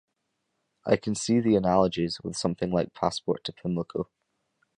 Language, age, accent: English, under 19, Scottish English